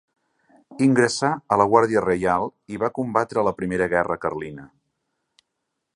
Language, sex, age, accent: Catalan, male, 40-49, gironí